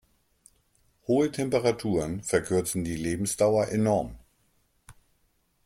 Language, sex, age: German, male, 50-59